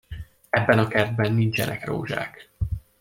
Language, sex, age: Hungarian, male, 19-29